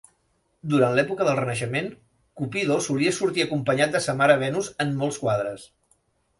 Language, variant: Catalan, Central